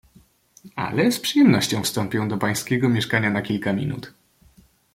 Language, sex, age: Polish, male, 19-29